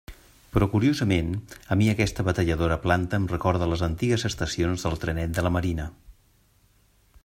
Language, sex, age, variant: Catalan, male, 50-59, Central